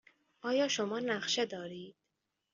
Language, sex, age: Persian, female, 19-29